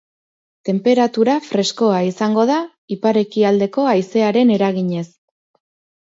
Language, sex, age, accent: Basque, female, 30-39, Erdialdekoa edo Nafarra (Gipuzkoa, Nafarroa)